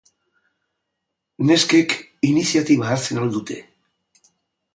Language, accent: Basque, Mendebalekoa (Araba, Bizkaia, Gipuzkoako mendebaleko herri batzuk)